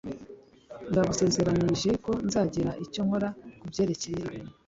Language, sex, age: Kinyarwanda, female, 19-29